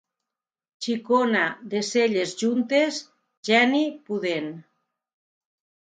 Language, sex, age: Catalan, female, 50-59